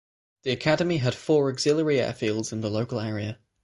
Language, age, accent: English, 19-29, England English; Northern English